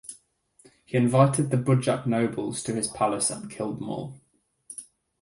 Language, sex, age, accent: English, male, 19-29, England English